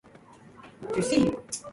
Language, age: English, 30-39